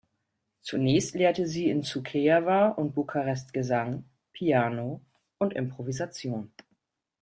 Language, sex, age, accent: German, female, 40-49, Deutschland Deutsch